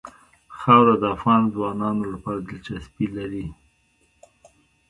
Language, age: Pashto, 60-69